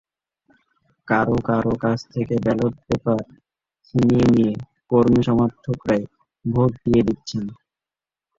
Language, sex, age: Bengali, male, 19-29